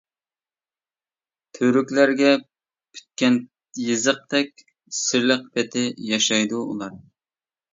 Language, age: Uyghur, 30-39